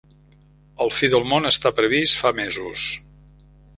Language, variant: Catalan, Central